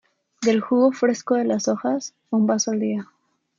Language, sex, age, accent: Spanish, female, 19-29, México